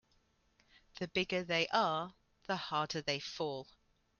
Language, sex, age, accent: English, female, 50-59, England English